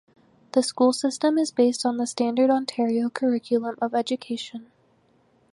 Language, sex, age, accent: English, female, 19-29, United States English